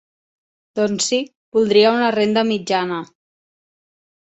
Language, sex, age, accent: Catalan, female, 30-39, Barcelona